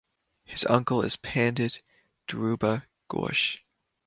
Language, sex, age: English, male, 19-29